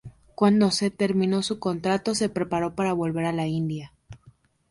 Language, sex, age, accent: Spanish, female, 19-29, México